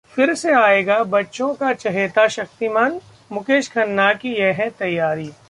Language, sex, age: Hindi, male, 30-39